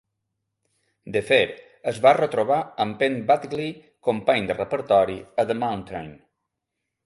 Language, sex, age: Catalan, male, 40-49